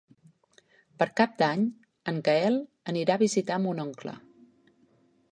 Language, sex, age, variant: Catalan, female, 40-49, Central